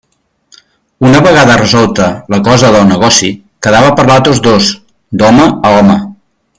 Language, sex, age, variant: Catalan, male, 40-49, Nord-Occidental